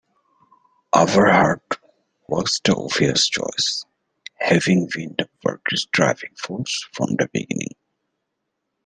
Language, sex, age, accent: English, male, 19-29, United States English